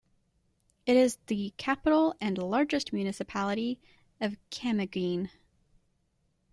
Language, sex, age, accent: English, female, 19-29, United States English